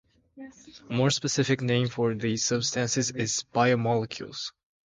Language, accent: English, United States English